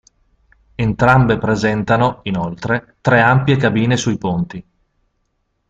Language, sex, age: Italian, male, 40-49